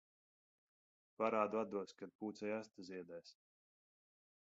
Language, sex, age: Latvian, male, 30-39